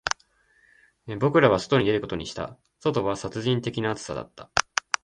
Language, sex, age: Japanese, male, 19-29